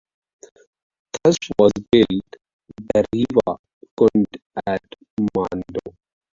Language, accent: English, India and South Asia (India, Pakistan, Sri Lanka)